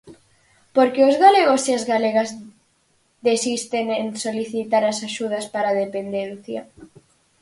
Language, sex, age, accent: Galician, female, under 19, Normativo (estándar)